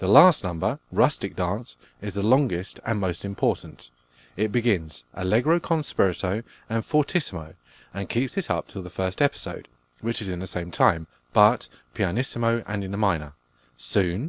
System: none